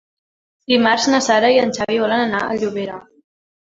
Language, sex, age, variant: Catalan, female, 19-29, Central